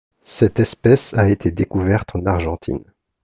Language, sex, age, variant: French, male, 40-49, Français de métropole